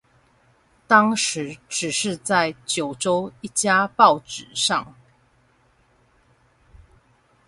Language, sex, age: Chinese, female, 40-49